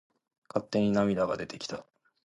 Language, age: Japanese, 19-29